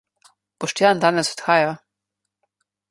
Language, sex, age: Slovenian, female, under 19